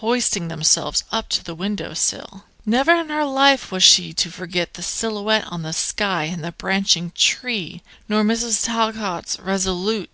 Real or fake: real